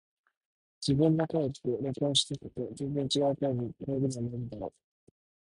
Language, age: Japanese, 19-29